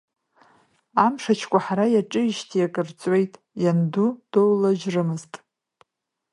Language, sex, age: Abkhazian, female, 30-39